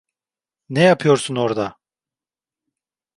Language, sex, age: Turkish, male, 30-39